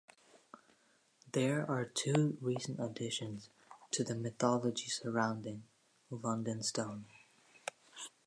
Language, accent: English, United States English